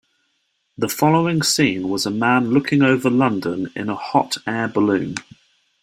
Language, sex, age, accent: English, male, 30-39, England English